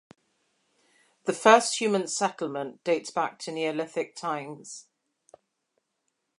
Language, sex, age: English, female, 40-49